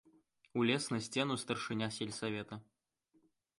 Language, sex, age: Belarusian, male, 19-29